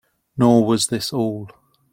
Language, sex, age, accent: English, male, 30-39, England English